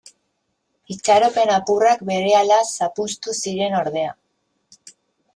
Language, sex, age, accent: Basque, female, 30-39, Mendebalekoa (Araba, Bizkaia, Gipuzkoako mendebaleko herri batzuk)